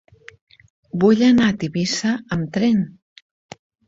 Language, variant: Catalan, Septentrional